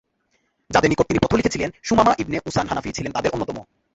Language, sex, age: Bengali, male, 19-29